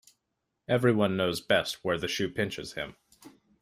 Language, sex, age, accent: English, male, 19-29, Canadian English